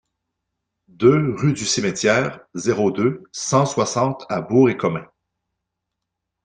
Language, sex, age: French, male, 40-49